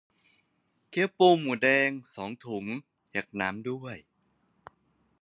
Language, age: Thai, 30-39